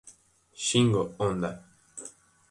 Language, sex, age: Spanish, male, 19-29